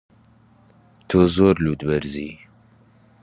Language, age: Central Kurdish, 19-29